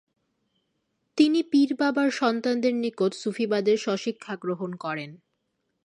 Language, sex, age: Bengali, female, 19-29